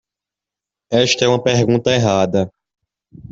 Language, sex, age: Portuguese, male, under 19